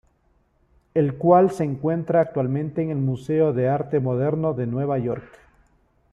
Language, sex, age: Spanish, male, 50-59